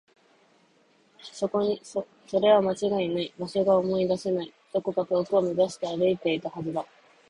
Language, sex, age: Japanese, female, under 19